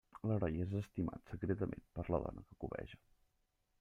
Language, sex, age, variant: Catalan, male, 19-29, Central